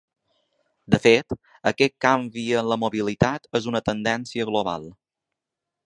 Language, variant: Catalan, Balear